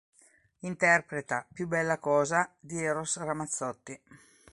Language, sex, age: Italian, female, 60-69